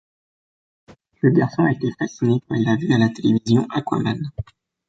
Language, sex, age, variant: French, male, 19-29, Français de métropole